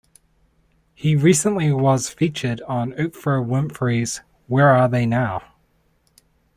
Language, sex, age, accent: English, male, 30-39, New Zealand English